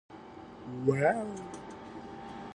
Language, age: Japanese, 19-29